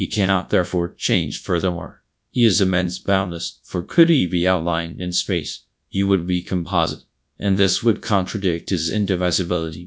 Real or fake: fake